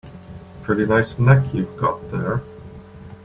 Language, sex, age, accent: English, male, 50-59, Canadian English